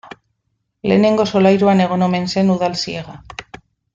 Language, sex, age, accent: Basque, female, 40-49, Mendebalekoa (Araba, Bizkaia, Gipuzkoako mendebaleko herri batzuk)